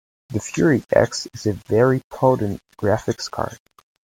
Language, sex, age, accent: English, male, under 19, Canadian English